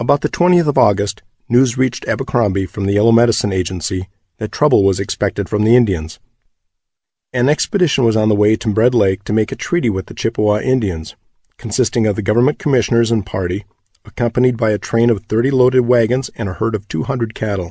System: none